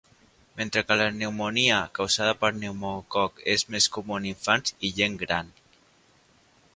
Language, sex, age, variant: Catalan, male, 40-49, Central